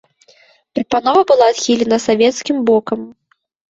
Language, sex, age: Belarusian, female, 19-29